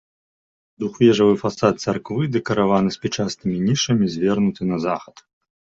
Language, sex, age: Belarusian, male, 30-39